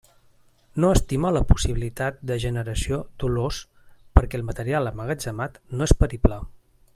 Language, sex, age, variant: Catalan, male, 40-49, Central